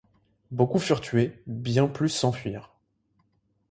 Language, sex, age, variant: French, male, 19-29, Français de métropole